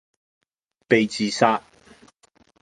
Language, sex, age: Cantonese, male, 50-59